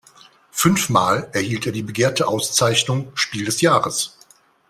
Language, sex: German, male